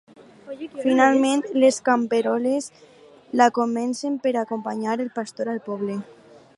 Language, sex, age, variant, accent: Catalan, female, under 19, Alacantí, valencià